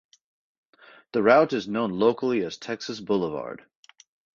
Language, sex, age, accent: English, male, 30-39, United States English